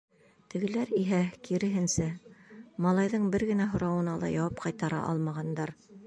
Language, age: Bashkir, 60-69